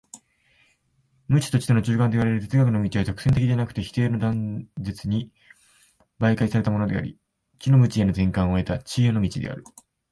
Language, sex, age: Japanese, male, 19-29